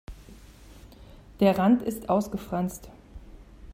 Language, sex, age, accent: German, female, 40-49, Deutschland Deutsch